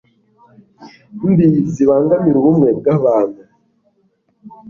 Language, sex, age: Kinyarwanda, male, 19-29